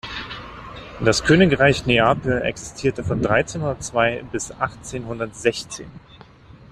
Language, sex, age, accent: German, male, 30-39, Deutschland Deutsch